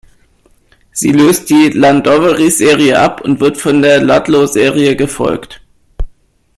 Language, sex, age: German, male, 30-39